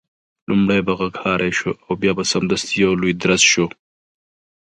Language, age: Pashto, 30-39